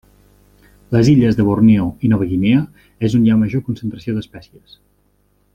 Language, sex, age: Catalan, male, 40-49